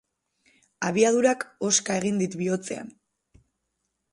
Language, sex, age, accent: Basque, female, 19-29, Mendebalekoa (Araba, Bizkaia, Gipuzkoako mendebaleko herri batzuk)